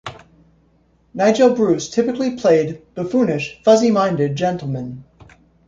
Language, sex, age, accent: English, male, 30-39, United States English